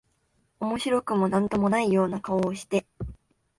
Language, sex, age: Japanese, female, 19-29